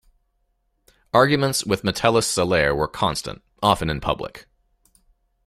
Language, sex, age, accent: English, male, 40-49, United States English